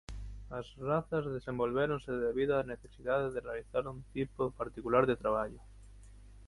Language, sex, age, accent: Galician, male, 30-39, Atlántico (seseo e gheada); Central (gheada); Normativo (estándar)